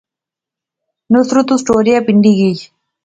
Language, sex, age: Pahari-Potwari, female, 19-29